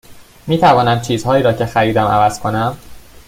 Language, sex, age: Persian, male, 19-29